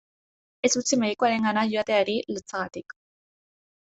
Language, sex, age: Basque, female, 19-29